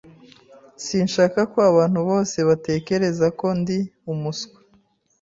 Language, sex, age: Kinyarwanda, female, 30-39